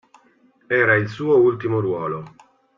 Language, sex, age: Italian, male, 40-49